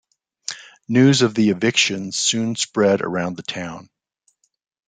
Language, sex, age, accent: English, male, 50-59, United States English